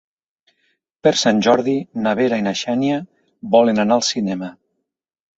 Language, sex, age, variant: Catalan, male, 50-59, Nord-Occidental